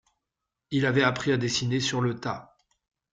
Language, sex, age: French, male, 50-59